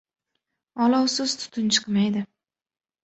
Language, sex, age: Uzbek, female, 19-29